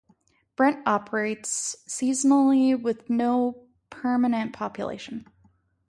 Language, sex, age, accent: English, female, 19-29, United States English